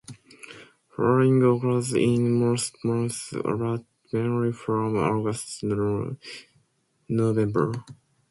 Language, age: English, 19-29